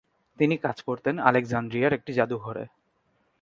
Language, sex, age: Bengali, male, 19-29